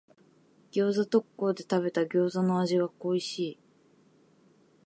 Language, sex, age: Japanese, female, 19-29